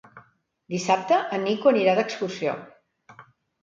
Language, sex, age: Catalan, female, 60-69